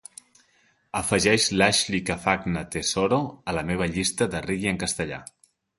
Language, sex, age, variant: Catalan, male, 19-29, Central